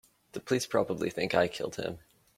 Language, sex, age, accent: English, male, under 19, United States English